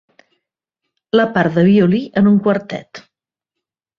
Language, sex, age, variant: Catalan, female, 50-59, Central